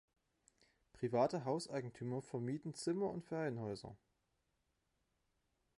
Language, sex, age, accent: German, male, 19-29, Deutschland Deutsch